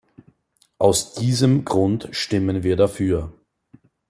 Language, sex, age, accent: German, male, 19-29, Österreichisches Deutsch